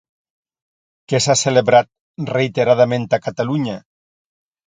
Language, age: Catalan, 60-69